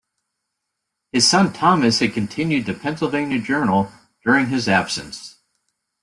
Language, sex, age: English, male, 50-59